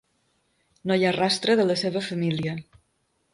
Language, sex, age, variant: Catalan, female, 50-59, Balear